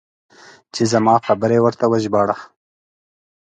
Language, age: Pashto, 19-29